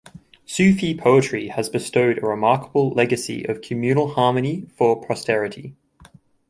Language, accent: English, Australian English